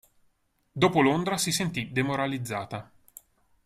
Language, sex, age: Italian, male, 30-39